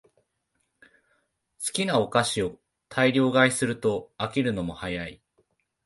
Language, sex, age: Japanese, male, 19-29